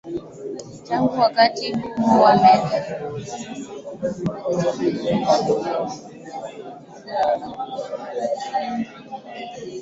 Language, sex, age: Swahili, female, 19-29